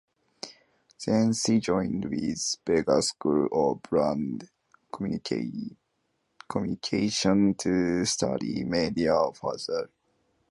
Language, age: English, 19-29